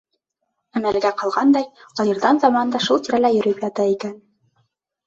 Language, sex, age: Bashkir, female, 19-29